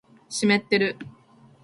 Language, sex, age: Japanese, female, 19-29